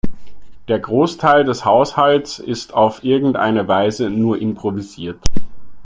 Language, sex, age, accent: German, male, 30-39, Österreichisches Deutsch